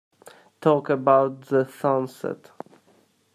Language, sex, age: English, male, 19-29